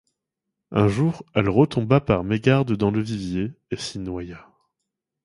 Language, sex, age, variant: French, male, 30-39, Français de métropole